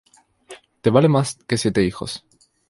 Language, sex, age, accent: Spanish, male, 19-29, España: Islas Canarias